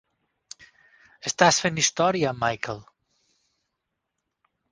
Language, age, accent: Catalan, 50-59, Tortosí